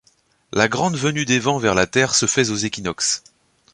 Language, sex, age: French, male, 30-39